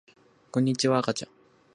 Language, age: Japanese, 19-29